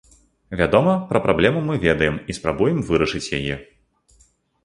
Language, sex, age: Belarusian, male, 30-39